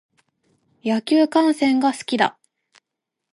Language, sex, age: Japanese, female, 19-29